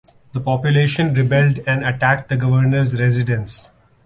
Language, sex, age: English, male, 40-49